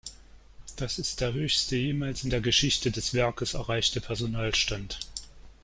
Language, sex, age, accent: German, male, 50-59, Deutschland Deutsch